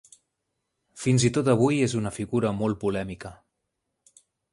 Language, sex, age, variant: Catalan, male, 30-39, Central